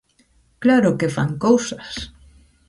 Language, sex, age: Galician, female, 40-49